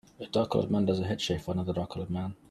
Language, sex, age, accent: English, male, 30-39, England English